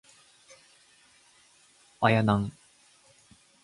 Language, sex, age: Japanese, male, 19-29